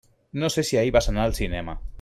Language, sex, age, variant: Catalan, male, 40-49, Central